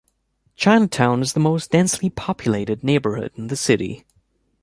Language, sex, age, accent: English, male, 30-39, United States English